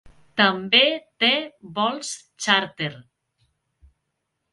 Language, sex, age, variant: Catalan, female, 30-39, Central